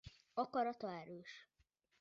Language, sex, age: Hungarian, female, 40-49